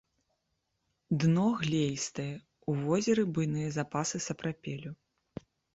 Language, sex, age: Belarusian, female, 30-39